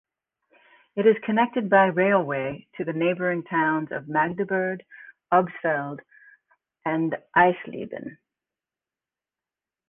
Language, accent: English, United States English